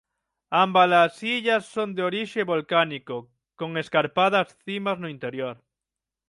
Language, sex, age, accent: Galician, male, 30-39, Atlántico (seseo e gheada); Central (gheada); Normativo (estándar)